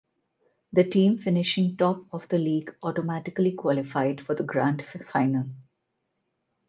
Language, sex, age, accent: English, female, 40-49, India and South Asia (India, Pakistan, Sri Lanka)